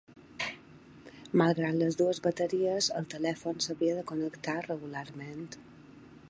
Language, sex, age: Catalan, female, 40-49